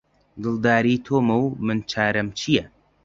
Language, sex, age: Central Kurdish, male, 19-29